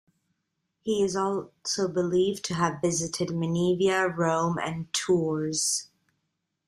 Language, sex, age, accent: English, female, 30-39, United States English